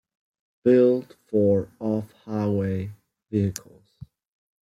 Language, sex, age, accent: English, male, under 19, England English